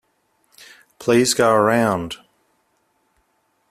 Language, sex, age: English, male, 50-59